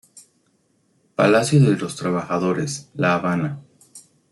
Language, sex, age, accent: Spanish, male, 19-29, México